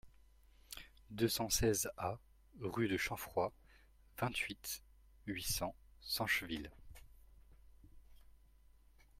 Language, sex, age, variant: French, male, 19-29, Français de métropole